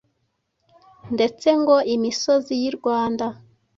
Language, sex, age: Kinyarwanda, female, 30-39